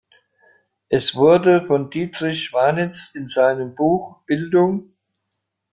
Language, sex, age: German, male, 60-69